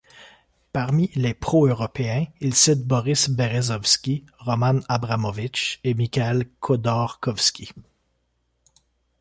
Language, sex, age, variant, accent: French, male, 30-39, Français d'Amérique du Nord, Français du Canada